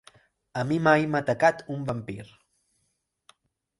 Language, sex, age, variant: Catalan, male, 19-29, Central